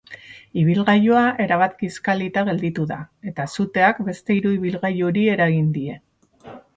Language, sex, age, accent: Basque, female, 40-49, Mendebalekoa (Araba, Bizkaia, Gipuzkoako mendebaleko herri batzuk)